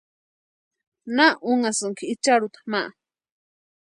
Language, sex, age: Western Highland Purepecha, female, 19-29